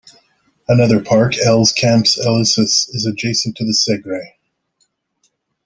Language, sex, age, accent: English, male, 30-39, United States English